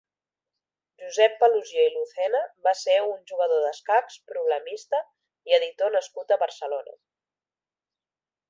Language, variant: Catalan, Central